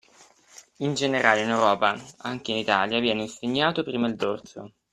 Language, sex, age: Italian, male, 19-29